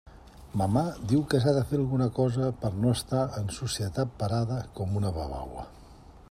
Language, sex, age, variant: Catalan, male, 60-69, Central